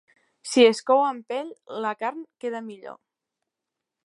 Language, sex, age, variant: Catalan, female, under 19, Nord-Occidental